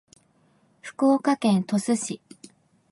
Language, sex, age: Japanese, female, 19-29